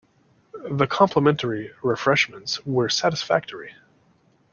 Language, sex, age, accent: English, male, 30-39, Canadian English